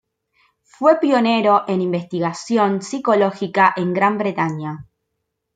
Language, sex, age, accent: Spanish, female, 19-29, Rioplatense: Argentina, Uruguay, este de Bolivia, Paraguay